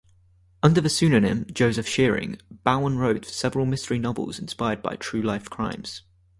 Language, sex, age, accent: English, male, 19-29, England English